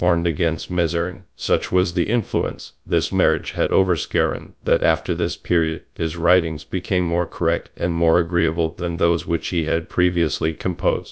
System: TTS, GradTTS